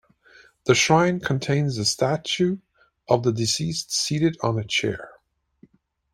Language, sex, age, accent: English, male, 40-49, United States English